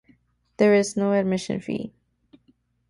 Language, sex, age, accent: English, female, 19-29, United States English